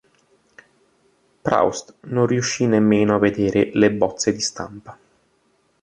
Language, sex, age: Italian, male, 19-29